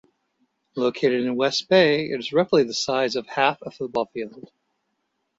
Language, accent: English, United States English